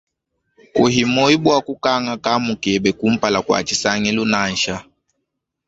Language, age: Luba-Lulua, 19-29